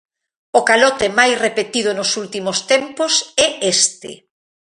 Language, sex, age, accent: Galician, female, 40-49, Normativo (estándar)